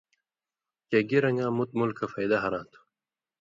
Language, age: Indus Kohistani, 19-29